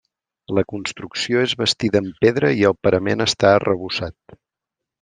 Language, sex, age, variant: Catalan, male, 40-49, Central